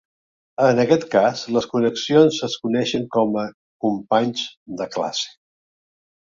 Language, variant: Catalan, Central